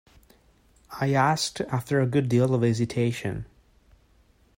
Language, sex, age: English, male, 19-29